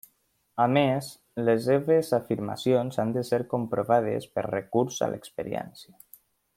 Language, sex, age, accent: Catalan, male, under 19, valencià